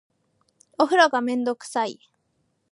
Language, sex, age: Japanese, female, 19-29